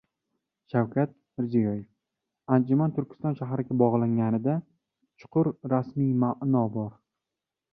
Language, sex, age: Uzbek, male, 19-29